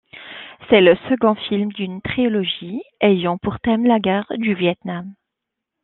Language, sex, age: French, female, 30-39